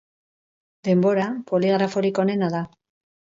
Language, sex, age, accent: Basque, female, 50-59, Mendebalekoa (Araba, Bizkaia, Gipuzkoako mendebaleko herri batzuk)